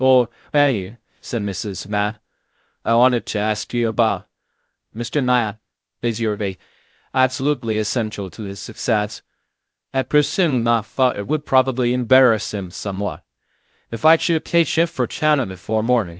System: TTS, VITS